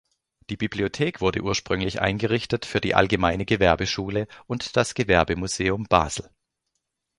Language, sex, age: German, male, 40-49